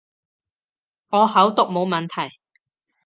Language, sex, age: Cantonese, female, 30-39